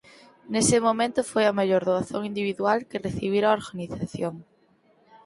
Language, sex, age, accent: Galician, female, 19-29, Central (gheada)